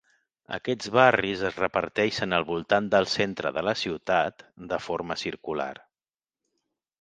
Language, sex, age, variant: Catalan, male, 40-49, Central